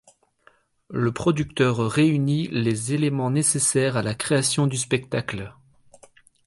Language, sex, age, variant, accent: French, male, 30-39, Français d'Europe, Français de Belgique